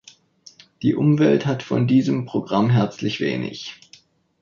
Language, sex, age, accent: German, male, 19-29, Deutschland Deutsch